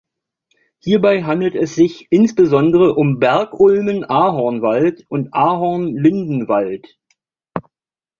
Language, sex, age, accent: German, male, 50-59, Deutschland Deutsch